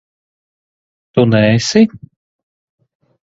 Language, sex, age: Latvian, male, 40-49